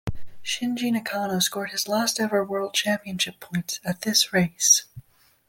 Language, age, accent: English, under 19, United States English